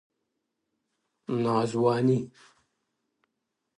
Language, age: Pashto, 50-59